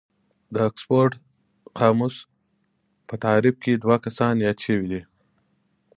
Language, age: Pashto, 30-39